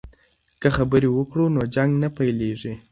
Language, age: Pashto, under 19